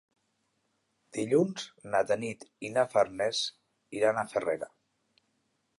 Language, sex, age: Catalan, male, 40-49